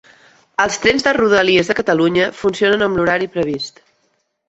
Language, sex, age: Catalan, female, 40-49